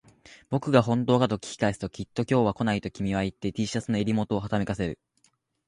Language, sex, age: Japanese, male, 19-29